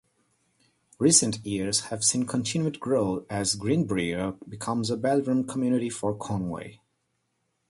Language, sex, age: English, male, 30-39